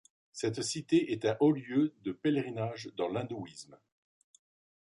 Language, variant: French, Français de métropole